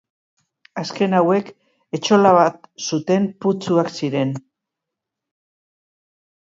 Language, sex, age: Basque, female, 60-69